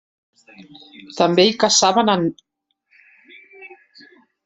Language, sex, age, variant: Catalan, female, 40-49, Central